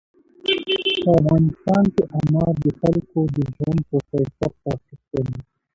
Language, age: Pashto, 19-29